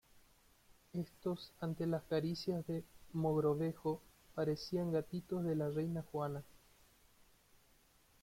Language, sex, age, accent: Spanish, male, 30-39, Rioplatense: Argentina, Uruguay, este de Bolivia, Paraguay